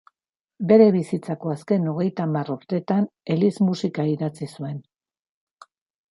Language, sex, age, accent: Basque, female, 60-69, Erdialdekoa edo Nafarra (Gipuzkoa, Nafarroa)